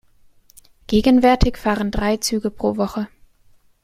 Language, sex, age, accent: German, female, 19-29, Deutschland Deutsch